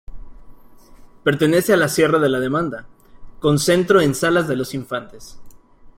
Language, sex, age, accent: Spanish, male, 30-39, México